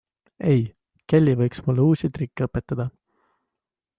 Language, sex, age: Estonian, male, 19-29